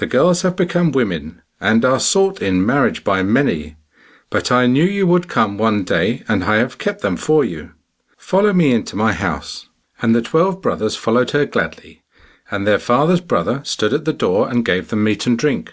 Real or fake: real